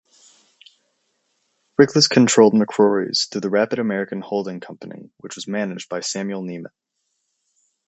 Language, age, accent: English, 19-29, United States English